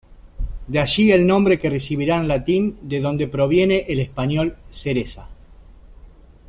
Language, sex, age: Spanish, male, 40-49